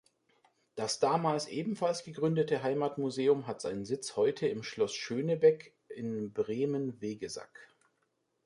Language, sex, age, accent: German, male, 30-39, Deutschland Deutsch